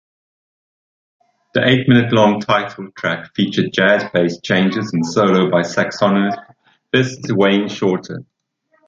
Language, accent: English, Southern African (South Africa, Zimbabwe, Namibia)